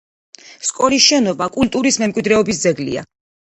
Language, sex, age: Georgian, female, 40-49